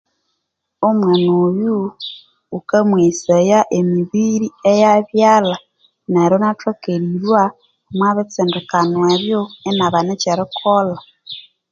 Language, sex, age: Konzo, female, 30-39